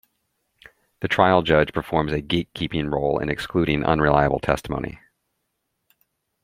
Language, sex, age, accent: English, male, 40-49, United States English